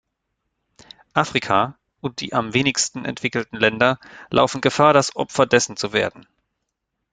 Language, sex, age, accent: German, male, 40-49, Deutschland Deutsch